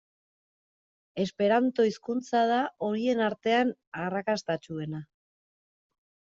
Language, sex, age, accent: Basque, female, 30-39, Erdialdekoa edo Nafarra (Gipuzkoa, Nafarroa)